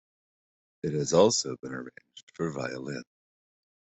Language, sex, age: English, male, 40-49